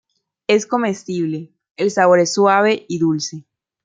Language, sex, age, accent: Spanish, female, 19-29, Caribe: Cuba, Venezuela, Puerto Rico, República Dominicana, Panamá, Colombia caribeña, México caribeño, Costa del golfo de México